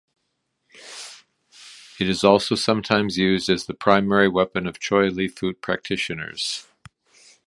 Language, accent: English, United States English